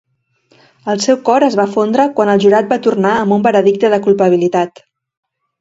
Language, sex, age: Catalan, female, 40-49